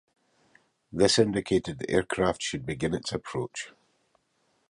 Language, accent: English, Scottish English